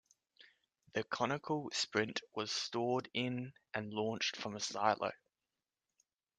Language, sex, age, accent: English, male, 19-29, Australian English